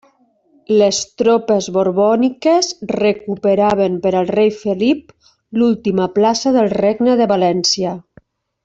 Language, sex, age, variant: Catalan, female, 40-49, Nord-Occidental